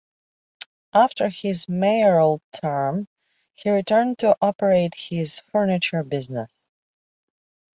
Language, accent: English, United States English